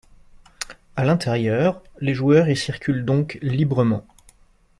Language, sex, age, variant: French, male, 40-49, Français de métropole